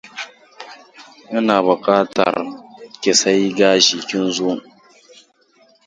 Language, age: Hausa, 19-29